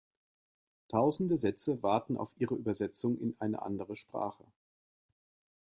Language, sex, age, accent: German, male, 40-49, Deutschland Deutsch